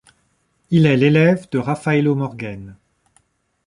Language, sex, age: French, male, 30-39